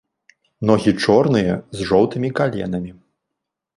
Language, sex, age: Belarusian, male, 30-39